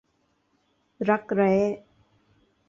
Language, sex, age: Thai, female, 19-29